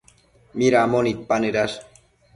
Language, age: Matsés, 19-29